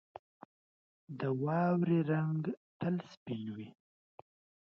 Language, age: Pashto, 19-29